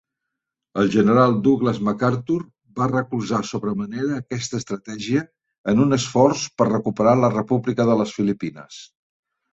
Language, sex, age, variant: Catalan, male, 70-79, Central